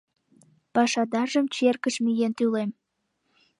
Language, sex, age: Mari, female, under 19